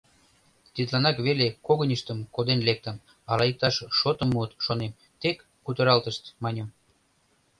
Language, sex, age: Mari, male, 30-39